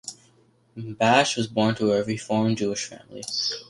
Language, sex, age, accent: English, male, under 19, United States English